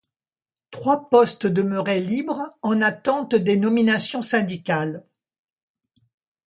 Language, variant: French, Français de métropole